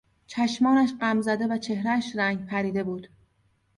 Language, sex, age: Persian, female, 30-39